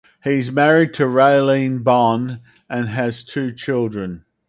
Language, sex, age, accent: English, male, 50-59, Australian English